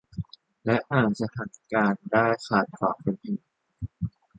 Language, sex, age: Thai, male, under 19